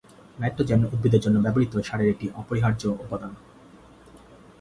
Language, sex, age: Bengali, male, 19-29